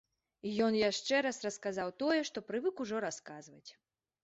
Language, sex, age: Belarusian, female, 30-39